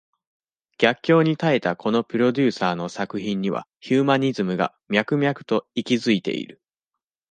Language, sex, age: Japanese, male, 19-29